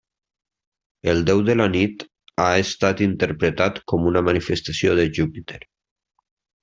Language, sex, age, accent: Catalan, male, 40-49, valencià